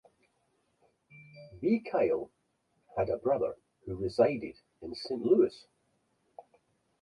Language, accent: English, Scottish English